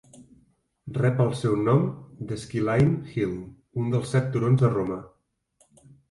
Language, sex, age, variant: Catalan, male, 40-49, Central